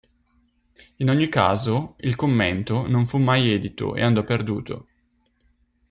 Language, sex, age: Italian, male, 30-39